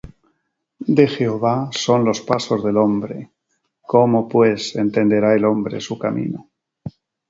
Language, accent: Spanish, España: Centro-Sur peninsular (Madrid, Toledo, Castilla-La Mancha)